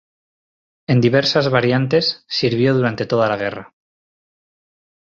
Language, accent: Spanish, España: Norte peninsular (Asturias, Castilla y León, Cantabria, País Vasco, Navarra, Aragón, La Rioja, Guadalajara, Cuenca)